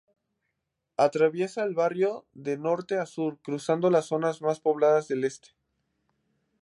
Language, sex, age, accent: Spanish, male, 19-29, México